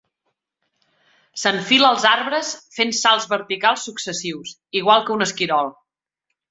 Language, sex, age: Catalan, female, 30-39